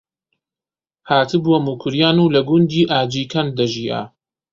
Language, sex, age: Central Kurdish, male, 19-29